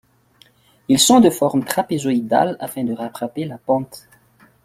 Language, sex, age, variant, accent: French, male, 30-39, Français d'Afrique subsaharienne et des îles africaines, Français de Madagascar